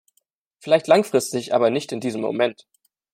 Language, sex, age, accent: German, male, 19-29, Deutschland Deutsch